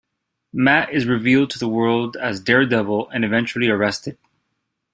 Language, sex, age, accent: English, male, 30-39, United States English